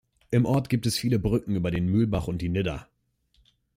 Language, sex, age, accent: German, male, under 19, Deutschland Deutsch